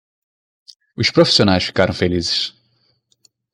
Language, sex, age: Portuguese, male, 19-29